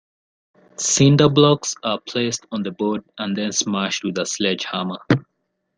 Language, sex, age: English, male, 19-29